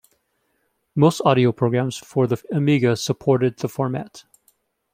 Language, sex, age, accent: English, male, 40-49, United States English